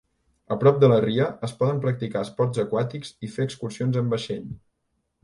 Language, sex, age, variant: Catalan, male, 19-29, Central